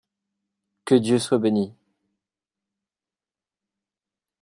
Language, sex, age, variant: French, male, 30-39, Français de métropole